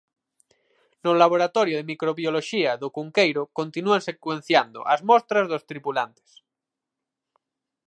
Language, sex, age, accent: Galician, male, 19-29, Central (gheada)